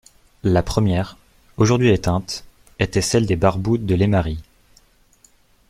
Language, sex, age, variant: French, male, 19-29, Français de métropole